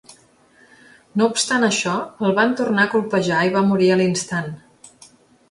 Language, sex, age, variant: Catalan, female, 40-49, Central